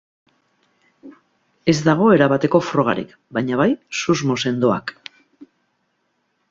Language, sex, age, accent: Basque, female, 40-49, Mendebalekoa (Araba, Bizkaia, Gipuzkoako mendebaleko herri batzuk)